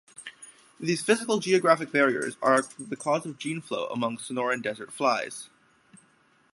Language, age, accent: English, 19-29, United States English